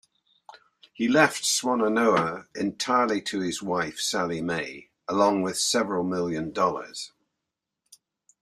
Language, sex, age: English, male, 70-79